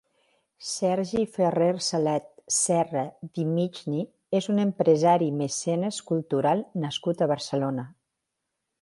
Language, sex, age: Catalan, female, 50-59